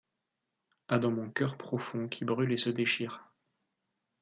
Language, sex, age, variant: French, male, 30-39, Français de métropole